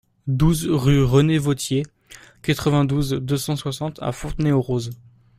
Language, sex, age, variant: French, male, under 19, Français de métropole